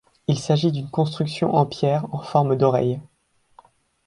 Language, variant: French, Français de métropole